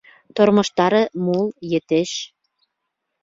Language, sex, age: Bashkir, female, 30-39